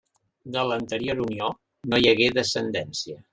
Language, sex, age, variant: Catalan, male, 60-69, Central